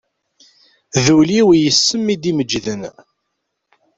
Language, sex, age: Kabyle, male, 19-29